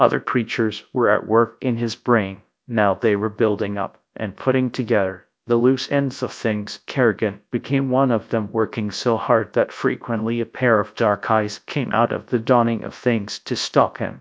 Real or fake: fake